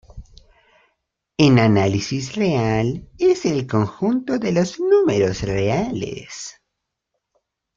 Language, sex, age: Spanish, male, 19-29